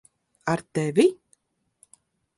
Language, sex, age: Latvian, female, 40-49